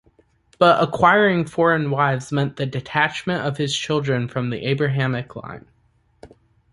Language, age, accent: English, 19-29, United States English